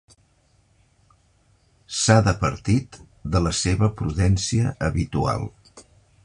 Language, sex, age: Catalan, male, 60-69